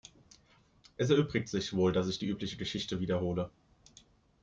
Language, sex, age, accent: German, male, 19-29, Deutschland Deutsch